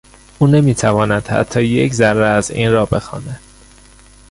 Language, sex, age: Persian, male, 19-29